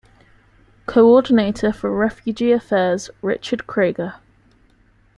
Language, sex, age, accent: English, female, 19-29, England English